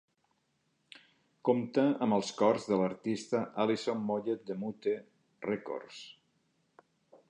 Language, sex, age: Catalan, male, 50-59